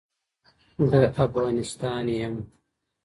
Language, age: Pashto, 30-39